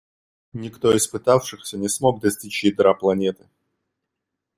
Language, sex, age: Russian, male, 19-29